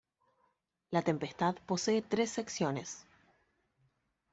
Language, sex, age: Spanish, female, 30-39